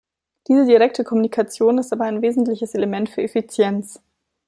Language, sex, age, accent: German, female, 19-29, Deutschland Deutsch